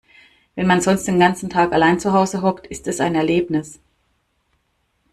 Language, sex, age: German, female, 40-49